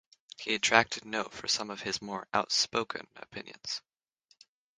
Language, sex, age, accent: English, male, under 19, United States English; Canadian English